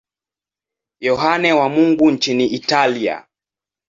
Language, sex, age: Swahili, male, 19-29